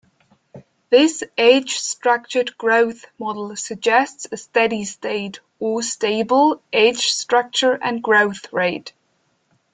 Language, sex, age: English, female, 19-29